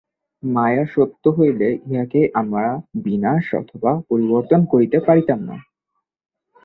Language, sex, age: Bengali, male, 19-29